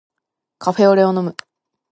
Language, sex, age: Japanese, female, 19-29